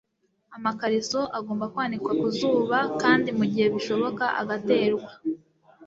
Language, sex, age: Kinyarwanda, female, 19-29